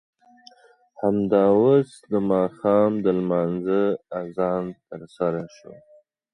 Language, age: Pashto, 30-39